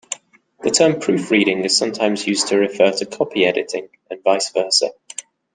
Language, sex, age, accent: English, male, 19-29, England English